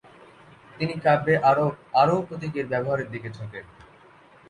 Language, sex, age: Bengali, male, under 19